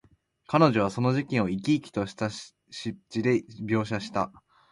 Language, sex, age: Japanese, male, 19-29